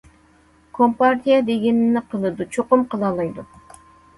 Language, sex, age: Uyghur, female, 30-39